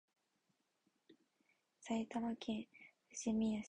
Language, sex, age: Japanese, female, 19-29